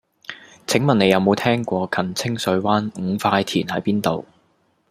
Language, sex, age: Cantonese, male, 19-29